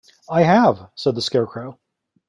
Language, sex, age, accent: English, male, 40-49, United States English